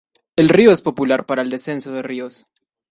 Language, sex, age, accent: Spanish, male, 19-29, Andino-Pacífico: Colombia, Perú, Ecuador, oeste de Bolivia y Venezuela andina